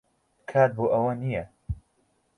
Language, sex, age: Central Kurdish, male, 19-29